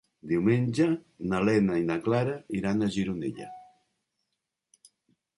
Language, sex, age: Catalan, male, 50-59